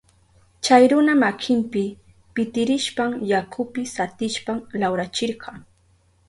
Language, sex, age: Southern Pastaza Quechua, female, 19-29